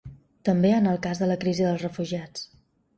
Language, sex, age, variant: Catalan, female, 19-29, Balear